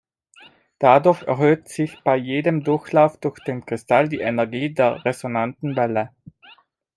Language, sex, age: German, male, 30-39